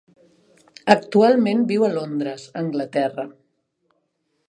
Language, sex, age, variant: Catalan, female, 50-59, Central